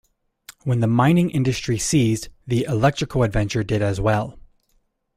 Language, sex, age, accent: English, male, 30-39, United States English